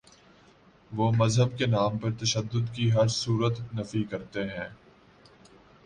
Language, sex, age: Urdu, male, 19-29